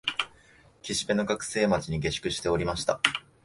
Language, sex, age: Japanese, male, 19-29